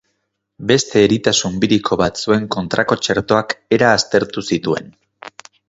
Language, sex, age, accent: Basque, male, 30-39, Mendebalekoa (Araba, Bizkaia, Gipuzkoako mendebaleko herri batzuk)